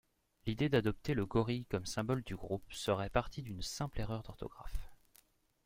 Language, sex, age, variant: French, male, 19-29, Français de métropole